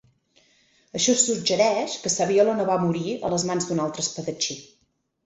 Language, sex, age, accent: Catalan, female, 30-39, Garrotxi